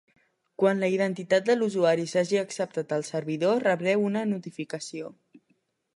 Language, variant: Catalan, Central